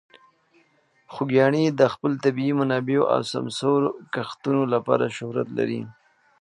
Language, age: Pashto, 30-39